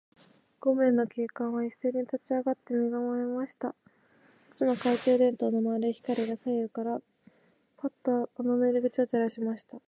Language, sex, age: Japanese, female, 19-29